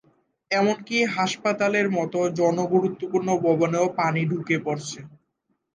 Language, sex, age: Bengali, male, 19-29